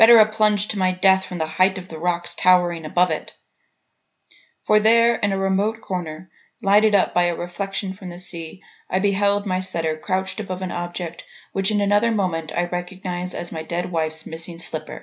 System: none